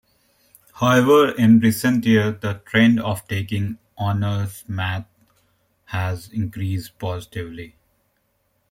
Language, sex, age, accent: English, male, 19-29, United States English